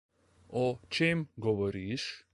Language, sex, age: Slovenian, male, 19-29